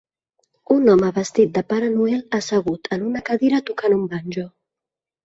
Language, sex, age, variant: Catalan, female, 30-39, Central